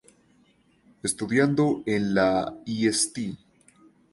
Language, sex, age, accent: Spanish, male, 19-29, Andino-Pacífico: Colombia, Perú, Ecuador, oeste de Bolivia y Venezuela andina